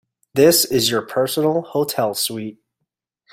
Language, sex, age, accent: English, male, 30-39, United States English